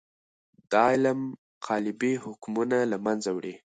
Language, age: Pashto, under 19